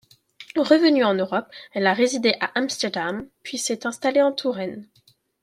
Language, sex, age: French, female, 30-39